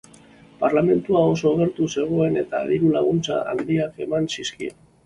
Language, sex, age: Basque, male, 30-39